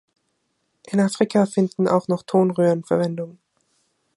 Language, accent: German, Österreichisches Deutsch